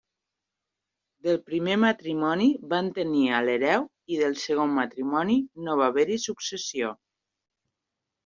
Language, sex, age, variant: Catalan, female, 40-49, Septentrional